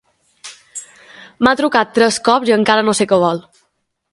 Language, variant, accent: Catalan, Balear, balear